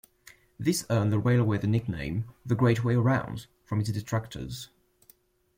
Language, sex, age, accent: English, male, 19-29, England English